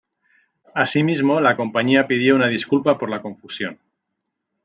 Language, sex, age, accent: Spanish, male, 40-49, España: Centro-Sur peninsular (Madrid, Toledo, Castilla-La Mancha)